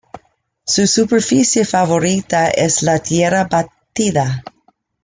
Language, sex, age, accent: Spanish, female, 50-59, México